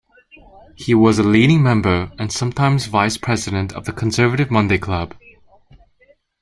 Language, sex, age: English, male, 19-29